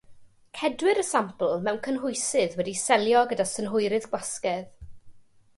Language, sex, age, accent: Welsh, female, 19-29, Y Deyrnas Unedig Cymraeg